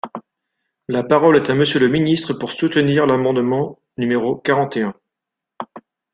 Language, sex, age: French, male, 40-49